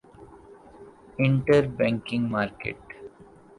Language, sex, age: Urdu, male, 19-29